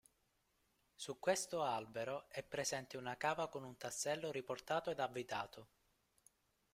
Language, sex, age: Italian, male, 19-29